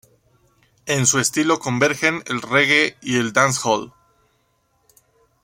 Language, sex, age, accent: Spanish, male, 19-29, Andino-Pacífico: Colombia, Perú, Ecuador, oeste de Bolivia y Venezuela andina